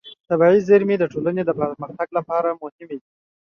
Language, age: Pashto, 19-29